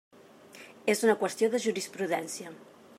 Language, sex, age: Catalan, female, 40-49